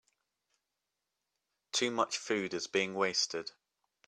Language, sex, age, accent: English, male, 19-29, England English